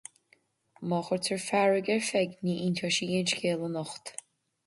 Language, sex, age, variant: Irish, female, 30-39, Gaeilge Chonnacht